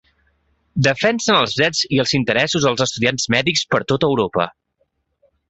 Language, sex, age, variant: Catalan, male, 40-49, Central